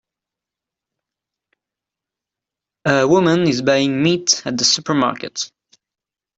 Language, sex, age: English, male, 19-29